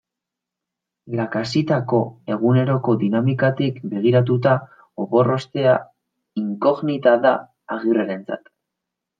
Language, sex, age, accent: Basque, male, 19-29, Mendebalekoa (Araba, Bizkaia, Gipuzkoako mendebaleko herri batzuk)